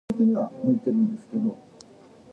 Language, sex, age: English, female, 19-29